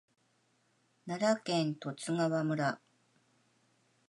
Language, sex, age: Japanese, female, 50-59